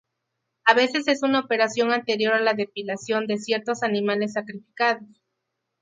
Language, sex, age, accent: Spanish, female, 30-39, México